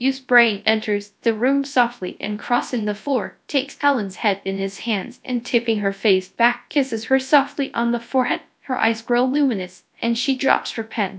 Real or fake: fake